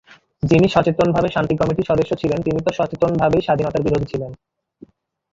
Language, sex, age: Bengali, male, 19-29